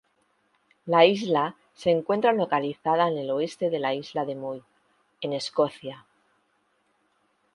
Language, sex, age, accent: Spanish, female, 50-59, España: Centro-Sur peninsular (Madrid, Toledo, Castilla-La Mancha)